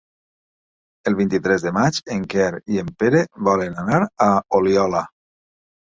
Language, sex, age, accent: Catalan, male, 50-59, valencià